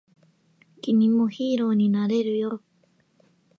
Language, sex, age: Japanese, female, 19-29